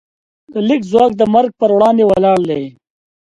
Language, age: Pashto, 19-29